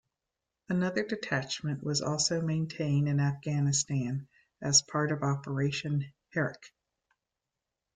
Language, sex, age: English, female, 50-59